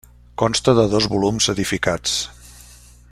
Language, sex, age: Catalan, male, 60-69